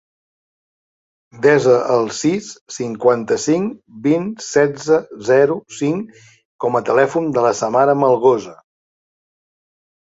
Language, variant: Catalan, Central